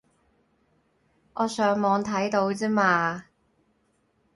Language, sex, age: Cantonese, male, 30-39